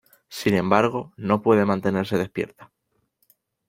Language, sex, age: Spanish, male, 19-29